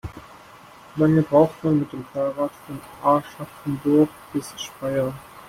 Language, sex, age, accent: German, male, 19-29, Schweizerdeutsch